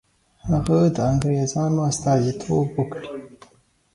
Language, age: Pashto, 19-29